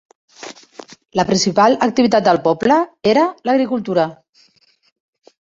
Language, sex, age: Catalan, female, 50-59